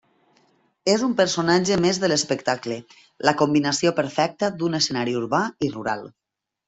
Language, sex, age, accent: Catalan, female, 30-39, valencià